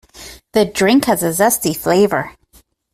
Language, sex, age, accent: English, female, 40-49, United States English